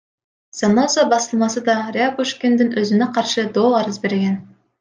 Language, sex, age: Kyrgyz, female, 19-29